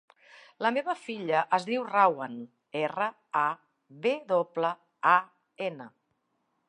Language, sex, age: Catalan, female, 50-59